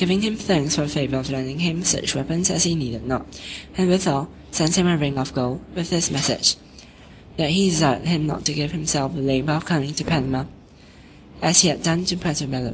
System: none